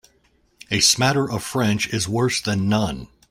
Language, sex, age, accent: English, male, 40-49, United States English